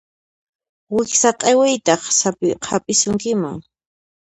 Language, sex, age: Puno Quechua, female, 30-39